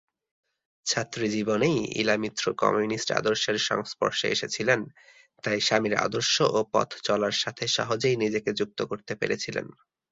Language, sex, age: Bengali, male, 19-29